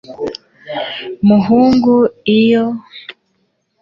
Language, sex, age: Kinyarwanda, female, 19-29